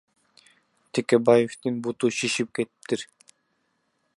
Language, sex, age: Kyrgyz, female, 19-29